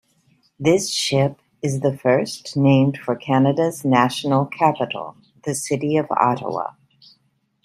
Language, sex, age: English, female, 60-69